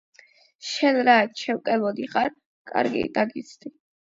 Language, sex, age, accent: Georgian, male, under 19, ჩვეულებრივი